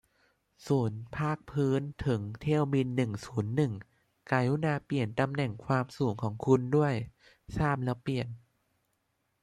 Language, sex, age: Thai, male, under 19